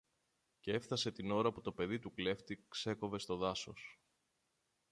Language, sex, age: Greek, male, 30-39